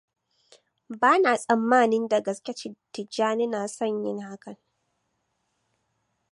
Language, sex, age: Hausa, female, 19-29